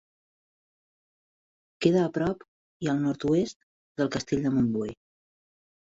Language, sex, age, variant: Catalan, female, 40-49, Central